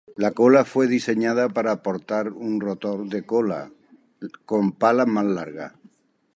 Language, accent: Spanish, España: Sur peninsular (Andalucia, Extremadura, Murcia)